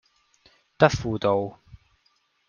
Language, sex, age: Cantonese, male, 19-29